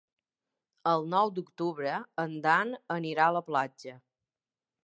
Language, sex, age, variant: Catalan, female, 30-39, Balear